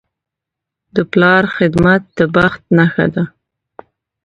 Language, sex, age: Pashto, female, 19-29